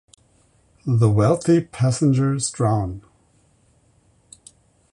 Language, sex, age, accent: English, male, 60-69, United States English